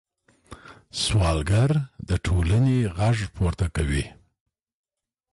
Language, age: Pashto, 50-59